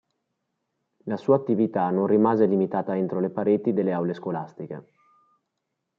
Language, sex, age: Italian, male, 30-39